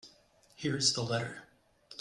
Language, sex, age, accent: English, male, 30-39, United States English